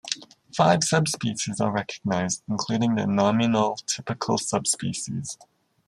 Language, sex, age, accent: English, male, 19-29, Canadian English